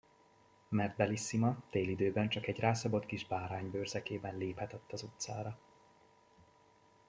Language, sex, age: Hungarian, male, 19-29